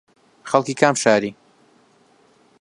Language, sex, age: Central Kurdish, male, 19-29